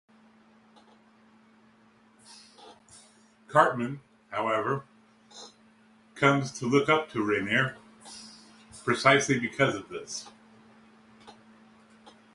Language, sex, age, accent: English, male, 50-59, United States English